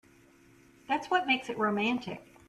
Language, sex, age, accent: English, female, 50-59, United States English